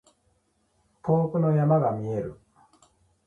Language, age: Japanese, 40-49